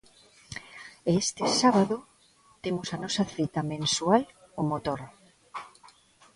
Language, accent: Galician, Neofalante